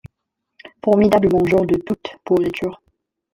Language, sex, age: French, female, 19-29